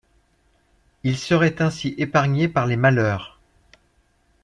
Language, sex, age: French, male, 50-59